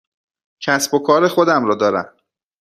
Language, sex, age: Persian, male, 30-39